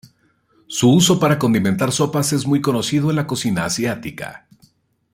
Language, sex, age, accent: Spanish, male, 40-49, México